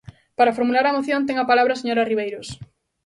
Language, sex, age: Galician, female, 19-29